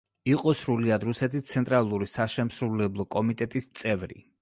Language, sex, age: Georgian, male, 40-49